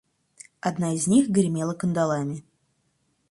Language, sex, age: Russian, female, 19-29